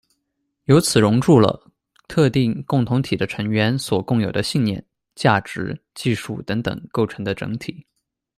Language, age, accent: Chinese, 19-29, 出生地：四川省